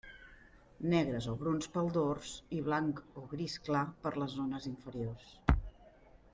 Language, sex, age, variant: Catalan, female, 50-59, Central